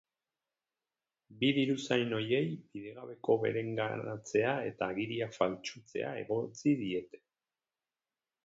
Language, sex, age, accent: Basque, male, 40-49, Erdialdekoa edo Nafarra (Gipuzkoa, Nafarroa)